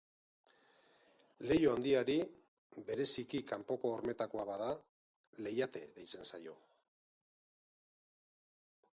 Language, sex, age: Basque, male, 50-59